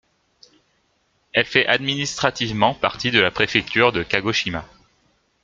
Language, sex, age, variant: French, male, 19-29, Français de métropole